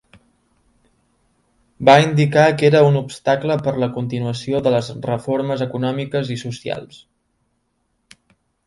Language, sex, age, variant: Catalan, male, 19-29, Central